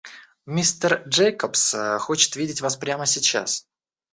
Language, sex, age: Russian, male, 19-29